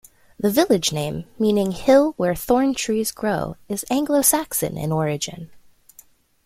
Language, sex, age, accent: English, female, 19-29, United States English